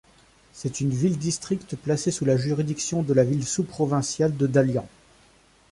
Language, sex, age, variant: French, male, 30-39, Français de métropole